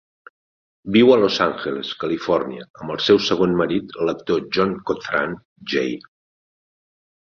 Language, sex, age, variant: Catalan, male, 50-59, Central